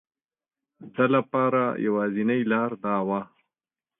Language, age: Pashto, 40-49